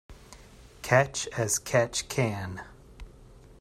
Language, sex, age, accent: English, male, 40-49, United States English